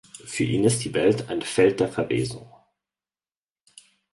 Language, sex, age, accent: German, male, 19-29, Deutschland Deutsch